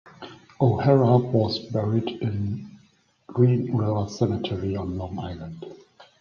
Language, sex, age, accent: English, male, 30-39, United States English